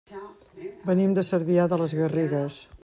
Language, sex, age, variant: Catalan, female, 50-59, Central